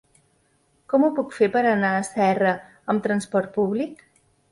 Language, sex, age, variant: Catalan, female, 40-49, Central